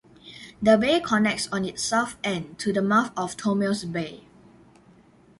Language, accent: English, Singaporean English